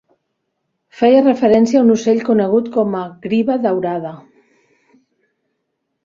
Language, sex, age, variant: Catalan, female, 60-69, Central